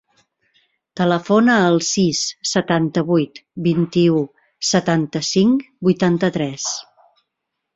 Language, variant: Catalan, Central